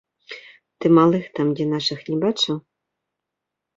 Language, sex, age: Belarusian, female, 30-39